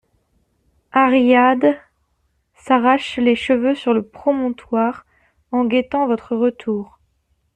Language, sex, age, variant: French, female, 19-29, Français de métropole